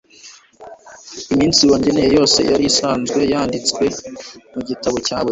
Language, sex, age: Kinyarwanda, male, under 19